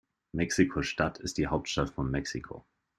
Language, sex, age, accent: German, male, 30-39, Deutschland Deutsch